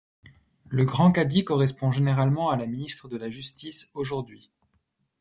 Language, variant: French, Français de métropole